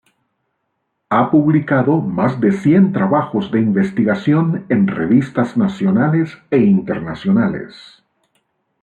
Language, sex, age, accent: Spanish, male, 50-59, América central